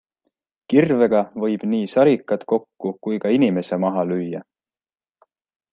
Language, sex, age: Estonian, male, 19-29